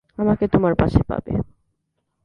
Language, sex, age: Bengali, female, 19-29